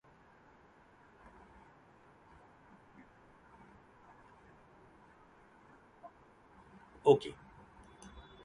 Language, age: English, 50-59